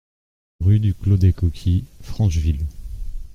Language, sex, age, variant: French, male, 40-49, Français de métropole